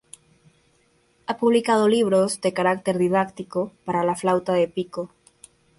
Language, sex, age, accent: Spanish, female, 19-29, México